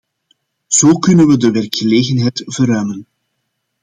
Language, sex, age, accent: Dutch, male, 40-49, Belgisch Nederlands